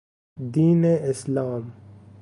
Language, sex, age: Persian, male, 19-29